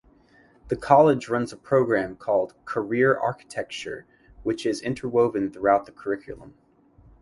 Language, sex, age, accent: English, male, 19-29, United States English